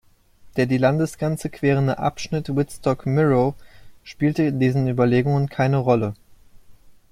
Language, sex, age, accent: German, male, 19-29, Deutschland Deutsch